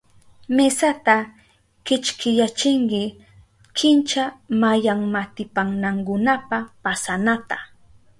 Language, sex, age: Southern Pastaza Quechua, female, 19-29